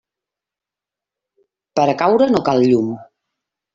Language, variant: Catalan, Central